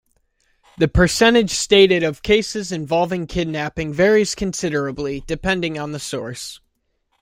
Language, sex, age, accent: English, male, 19-29, United States English